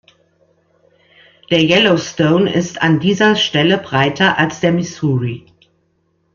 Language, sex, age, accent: German, female, 40-49, Deutschland Deutsch